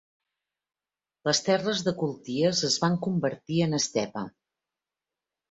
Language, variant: Catalan, Central